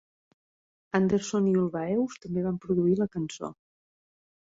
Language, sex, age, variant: Catalan, female, 40-49, Septentrional